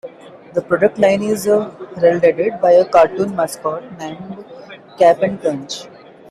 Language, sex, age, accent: English, male, 19-29, India and South Asia (India, Pakistan, Sri Lanka)